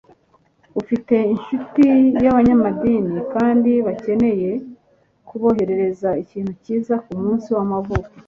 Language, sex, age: Kinyarwanda, female, 30-39